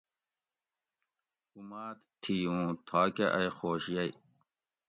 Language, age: Gawri, 40-49